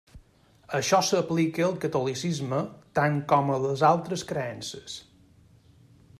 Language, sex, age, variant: Catalan, male, 40-49, Balear